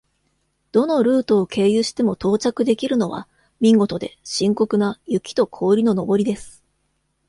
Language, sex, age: Japanese, female, 40-49